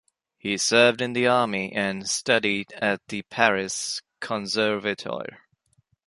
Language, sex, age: English, male, 19-29